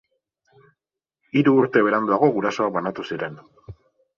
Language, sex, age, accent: Basque, male, 30-39, Mendebalekoa (Araba, Bizkaia, Gipuzkoako mendebaleko herri batzuk)